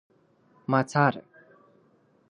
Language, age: Pashto, 19-29